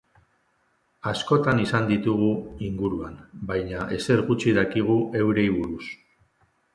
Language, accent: Basque, Mendebalekoa (Araba, Bizkaia, Gipuzkoako mendebaleko herri batzuk)